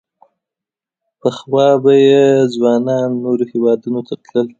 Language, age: Pashto, 19-29